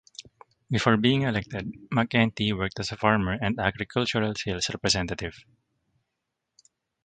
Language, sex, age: English, male, 19-29